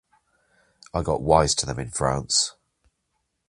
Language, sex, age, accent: English, male, 40-49, England English